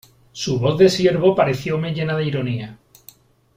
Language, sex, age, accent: Spanish, male, 40-49, España: Sur peninsular (Andalucia, Extremadura, Murcia)